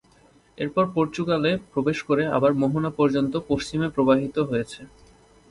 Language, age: Bengali, 19-29